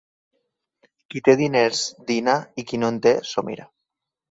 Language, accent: Catalan, valencià